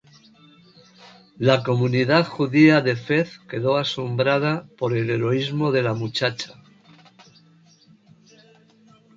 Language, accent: Spanish, España: Centro-Sur peninsular (Madrid, Toledo, Castilla-La Mancha)